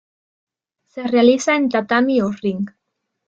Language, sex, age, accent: Spanish, female, 19-29, España: Norte peninsular (Asturias, Castilla y León, Cantabria, País Vasco, Navarra, Aragón, La Rioja, Guadalajara, Cuenca)